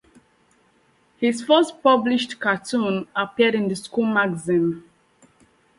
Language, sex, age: English, female, 19-29